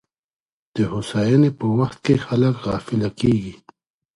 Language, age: Pashto, 30-39